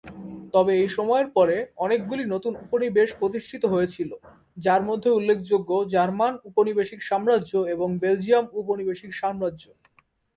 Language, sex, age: Bengali, male, 19-29